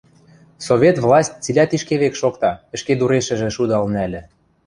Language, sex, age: Western Mari, male, 19-29